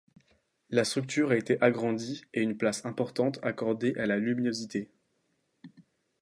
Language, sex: French, male